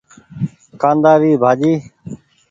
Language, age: Goaria, 19-29